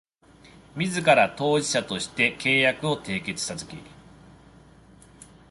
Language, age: Japanese, 40-49